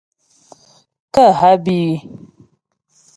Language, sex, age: Ghomala, female, 30-39